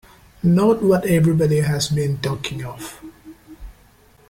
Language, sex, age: English, male, 19-29